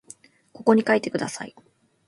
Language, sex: Japanese, female